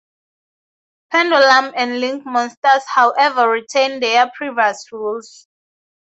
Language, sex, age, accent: English, female, 19-29, Southern African (South Africa, Zimbabwe, Namibia)